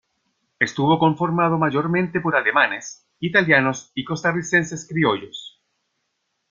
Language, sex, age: Spanish, male, 50-59